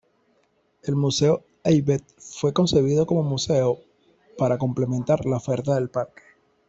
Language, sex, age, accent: Spanish, male, 30-39, Caribe: Cuba, Venezuela, Puerto Rico, República Dominicana, Panamá, Colombia caribeña, México caribeño, Costa del golfo de México